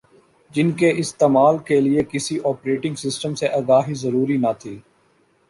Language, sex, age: Urdu, male, 19-29